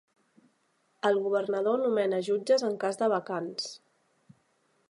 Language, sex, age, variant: Catalan, female, 30-39, Central